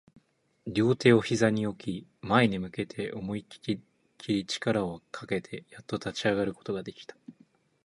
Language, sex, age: Japanese, male, 19-29